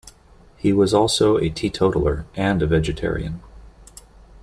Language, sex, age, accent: English, male, 30-39, United States English